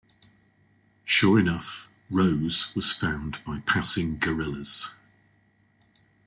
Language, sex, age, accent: English, male, 50-59, England English